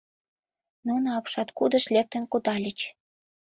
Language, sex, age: Mari, female, 19-29